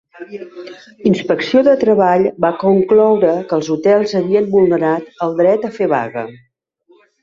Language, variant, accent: Catalan, Central, central